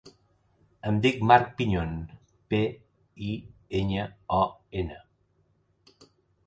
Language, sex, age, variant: Catalan, male, 30-39, Central